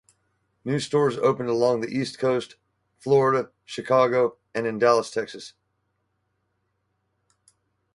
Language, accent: English, United States English